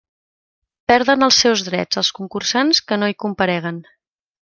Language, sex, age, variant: Catalan, female, 30-39, Central